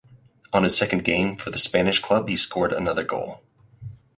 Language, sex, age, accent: English, male, 30-39, United States English